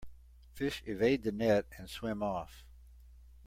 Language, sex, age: English, male, 70-79